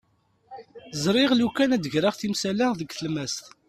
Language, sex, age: Kabyle, male, 30-39